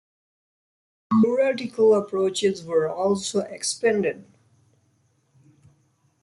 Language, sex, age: English, male, under 19